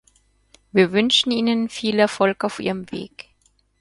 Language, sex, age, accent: German, female, 30-39, Österreichisches Deutsch